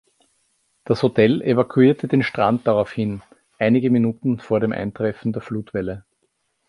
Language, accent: German, Österreichisches Deutsch